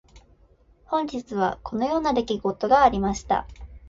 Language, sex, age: Japanese, female, 19-29